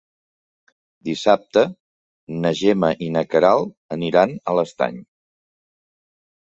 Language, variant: Catalan, Central